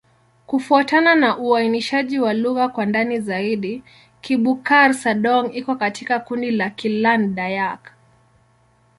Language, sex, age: Swahili, male, 30-39